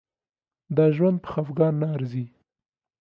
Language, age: Pashto, 19-29